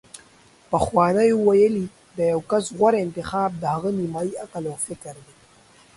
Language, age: Pashto, under 19